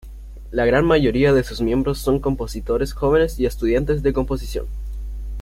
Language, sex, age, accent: Spanish, male, under 19, Chileno: Chile, Cuyo